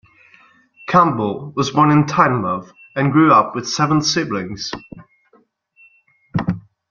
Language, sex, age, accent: English, male, 19-29, United States English